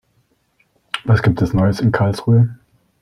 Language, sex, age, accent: German, male, 19-29, Österreichisches Deutsch